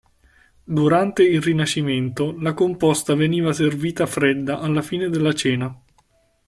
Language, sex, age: Italian, male, 19-29